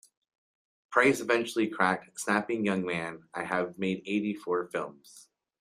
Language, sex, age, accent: English, male, 19-29, Canadian English